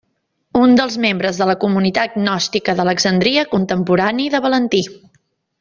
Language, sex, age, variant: Catalan, female, 40-49, Nord-Occidental